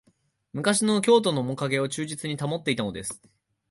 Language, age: Japanese, 19-29